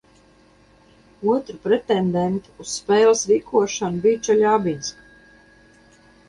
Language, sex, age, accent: Latvian, female, 50-59, Kurzeme